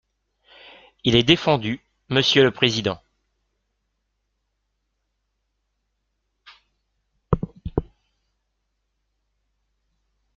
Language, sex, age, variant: French, male, 40-49, Français de métropole